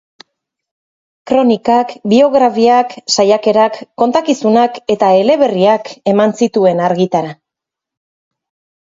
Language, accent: Basque, Erdialdekoa edo Nafarra (Gipuzkoa, Nafarroa)